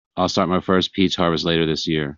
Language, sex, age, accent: English, male, 50-59, United States English